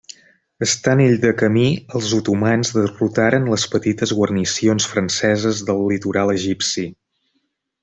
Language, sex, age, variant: Catalan, male, 30-39, Central